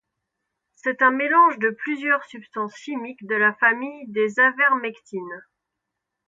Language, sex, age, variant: French, female, 19-29, Français de métropole